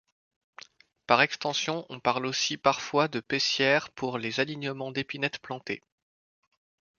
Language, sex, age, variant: French, male, 30-39, Français de métropole